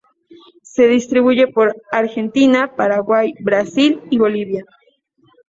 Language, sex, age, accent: Spanish, female, 19-29, México